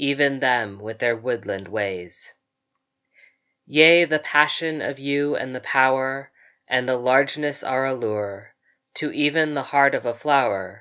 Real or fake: real